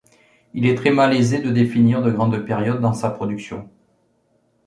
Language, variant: French, Français de métropole